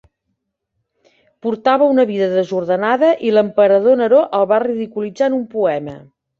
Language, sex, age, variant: Catalan, female, 50-59, Central